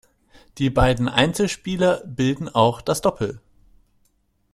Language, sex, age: German, male, 19-29